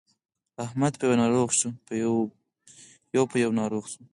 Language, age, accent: Pashto, 19-29, کندهاری لهجه